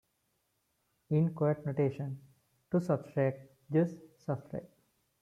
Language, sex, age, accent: English, male, 19-29, India and South Asia (India, Pakistan, Sri Lanka)